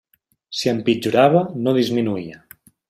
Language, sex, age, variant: Catalan, male, 19-29, Central